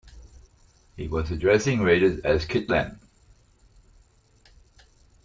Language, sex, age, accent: English, male, 60-69, Australian English